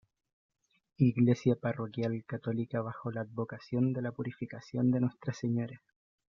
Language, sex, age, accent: Spanish, male, 19-29, Chileno: Chile, Cuyo